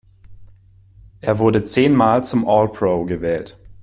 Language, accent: German, Deutschland Deutsch